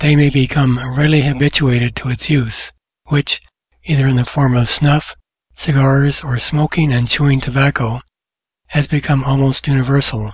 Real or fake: real